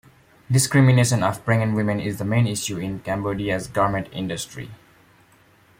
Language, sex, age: English, male, 19-29